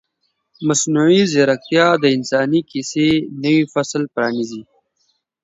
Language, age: Pashto, 19-29